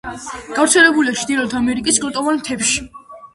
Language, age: Georgian, under 19